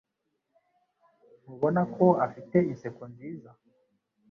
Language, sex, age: Kinyarwanda, male, 19-29